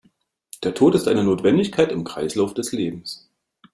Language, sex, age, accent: German, male, 30-39, Deutschland Deutsch